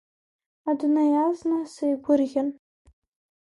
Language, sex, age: Abkhazian, female, under 19